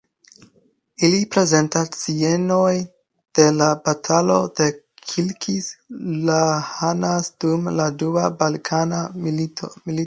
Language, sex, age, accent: Esperanto, male, 19-29, Internacia